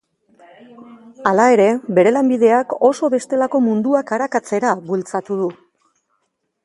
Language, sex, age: Basque, female, 50-59